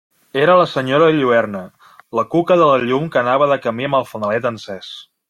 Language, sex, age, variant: Catalan, male, 30-39, Central